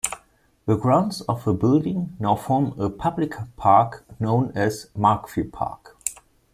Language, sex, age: English, male, 19-29